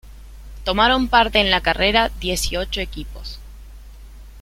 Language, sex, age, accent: Spanish, female, 19-29, Rioplatense: Argentina, Uruguay, este de Bolivia, Paraguay